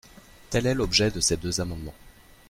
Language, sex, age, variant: French, male, 30-39, Français de métropole